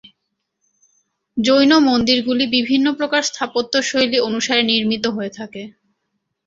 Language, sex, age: Bengali, female, 19-29